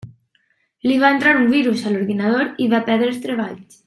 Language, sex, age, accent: Catalan, female, 19-29, valencià